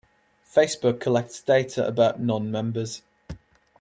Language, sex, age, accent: English, male, 19-29, England English